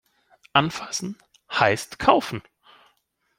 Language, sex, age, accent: German, male, 40-49, Deutschland Deutsch